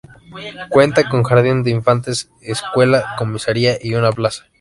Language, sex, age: Spanish, male, 19-29